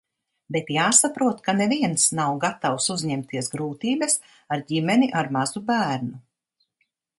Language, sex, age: Latvian, female, 60-69